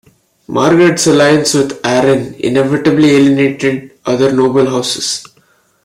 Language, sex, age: English, male, 19-29